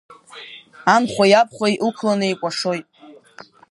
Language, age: Abkhazian, 30-39